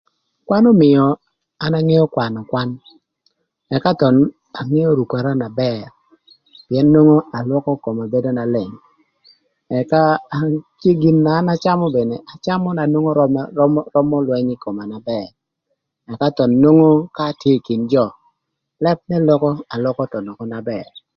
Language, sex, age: Thur, male, 40-49